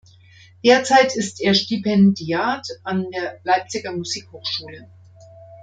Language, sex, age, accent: German, female, 50-59, Deutschland Deutsch